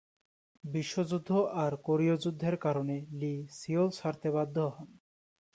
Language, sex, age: Bengali, male, 19-29